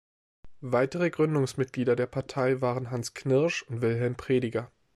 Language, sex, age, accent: German, male, 30-39, Deutschland Deutsch